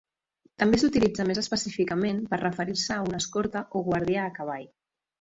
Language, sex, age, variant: Catalan, female, 50-59, Central